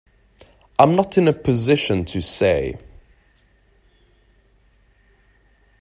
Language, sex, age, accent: English, male, 30-39, Southern African (South Africa, Zimbabwe, Namibia)